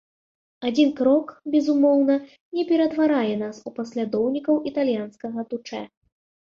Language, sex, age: Belarusian, female, 19-29